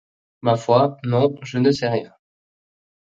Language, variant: French, Français de métropole